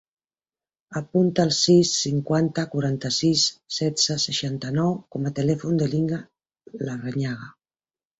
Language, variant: Catalan, Central